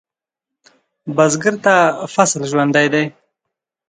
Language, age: Pashto, 19-29